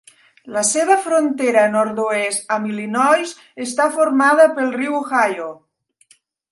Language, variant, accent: Catalan, Nord-Occidental, Tortosí